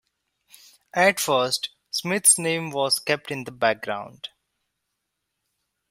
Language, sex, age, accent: English, male, 19-29, India and South Asia (India, Pakistan, Sri Lanka)